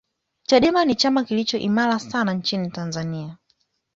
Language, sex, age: Swahili, female, 19-29